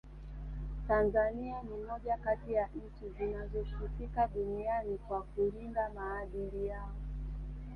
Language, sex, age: Swahili, female, 30-39